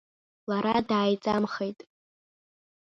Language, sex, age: Abkhazian, female, under 19